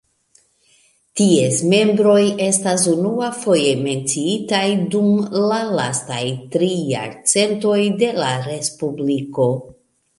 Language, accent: Esperanto, Internacia